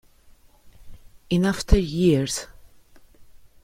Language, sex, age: Italian, female, 19-29